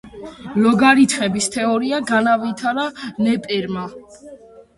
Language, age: Georgian, under 19